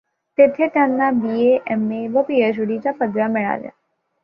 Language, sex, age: Marathi, female, under 19